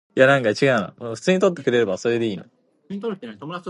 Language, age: English, 19-29